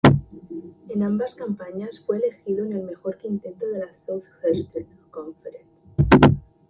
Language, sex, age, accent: Spanish, female, under 19, España: Norte peninsular (Asturias, Castilla y León, Cantabria, País Vasco, Navarra, Aragón, La Rioja, Guadalajara, Cuenca)